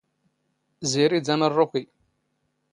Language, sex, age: Standard Moroccan Tamazight, male, 30-39